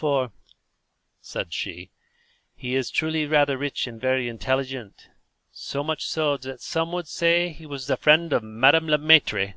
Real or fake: real